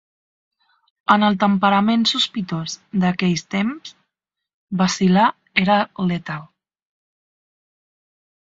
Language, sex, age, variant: Catalan, female, 19-29, Central